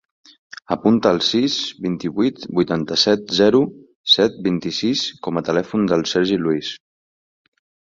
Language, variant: Catalan, Central